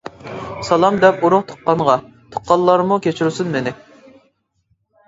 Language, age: Uyghur, 19-29